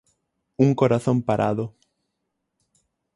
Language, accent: Galician, Oriental (común en zona oriental); Normativo (estándar)